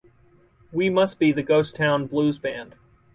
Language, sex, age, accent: English, male, 30-39, United States English